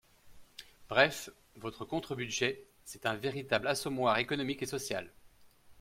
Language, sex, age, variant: French, male, 40-49, Français de métropole